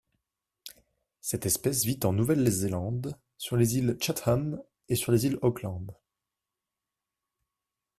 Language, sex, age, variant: French, male, 19-29, Français de métropole